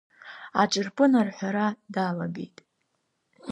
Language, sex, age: Abkhazian, female, under 19